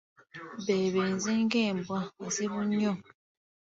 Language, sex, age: Ganda, female, 30-39